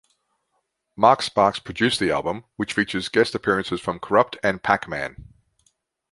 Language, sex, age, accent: English, male, 50-59, Australian English